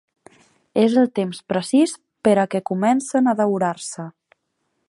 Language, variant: Catalan, Central